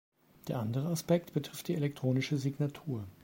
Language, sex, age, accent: German, male, 40-49, Deutschland Deutsch